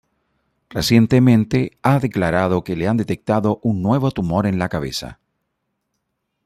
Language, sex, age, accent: Spanish, male, 50-59, América central